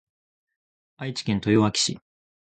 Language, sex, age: Japanese, male, 19-29